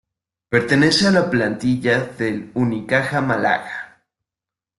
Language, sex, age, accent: Spanish, male, 19-29, México